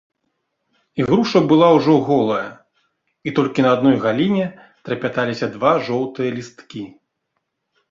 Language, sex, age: Belarusian, male, 30-39